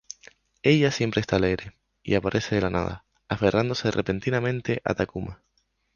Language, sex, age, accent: Spanish, male, 19-29, España: Islas Canarias